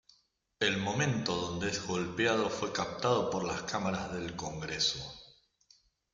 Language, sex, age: Spanish, male, 40-49